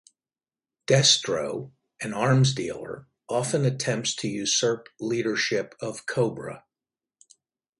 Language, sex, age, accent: English, male, 60-69, United States English